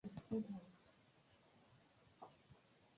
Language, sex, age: Swahili, male, 30-39